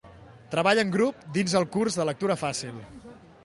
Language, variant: Catalan, Central